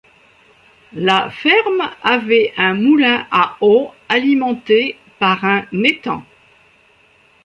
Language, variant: French, Français de métropole